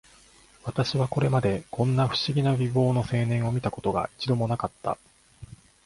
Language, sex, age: Japanese, male, 30-39